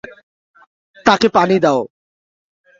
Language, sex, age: Bengali, male, under 19